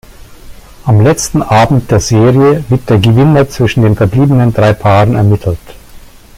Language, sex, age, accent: German, male, 50-59, Deutschland Deutsch